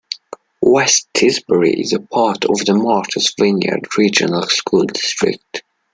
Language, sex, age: English, male, under 19